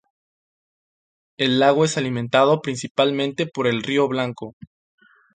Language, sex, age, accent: Spanish, male, 19-29, México